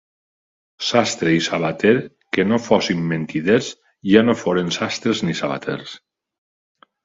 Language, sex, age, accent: Catalan, male, 40-49, valencià